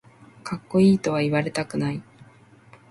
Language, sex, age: Japanese, female, 19-29